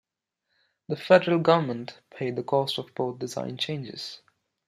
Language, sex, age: English, male, under 19